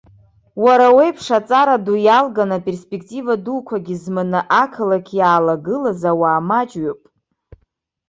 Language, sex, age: Abkhazian, female, 30-39